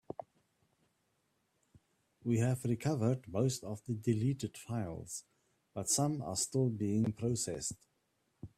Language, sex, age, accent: English, male, 60-69, Southern African (South Africa, Zimbabwe, Namibia)